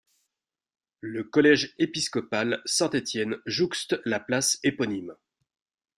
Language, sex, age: French, male, 40-49